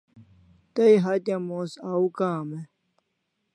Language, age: Kalasha, 19-29